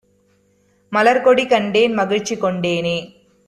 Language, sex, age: Tamil, female, 19-29